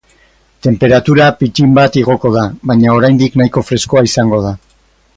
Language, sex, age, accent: Basque, male, 60-69, Mendebalekoa (Araba, Bizkaia, Gipuzkoako mendebaleko herri batzuk)